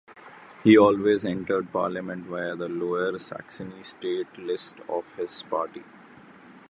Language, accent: English, India and South Asia (India, Pakistan, Sri Lanka)